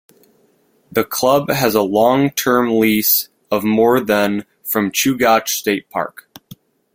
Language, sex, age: English, male, 19-29